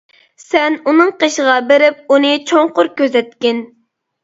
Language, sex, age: Uyghur, female, 30-39